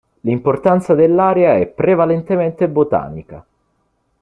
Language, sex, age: Italian, male, 19-29